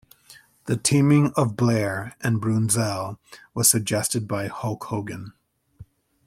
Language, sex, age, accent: English, male, 30-39, United States English